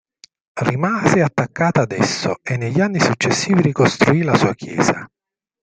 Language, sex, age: Italian, male, 40-49